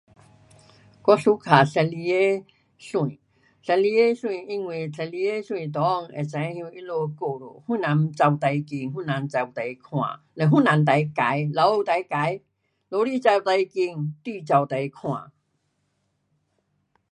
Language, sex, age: Pu-Xian Chinese, female, 70-79